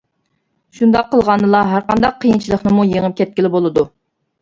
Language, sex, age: Uyghur, female, 19-29